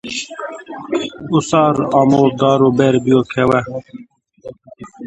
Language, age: Zaza, 30-39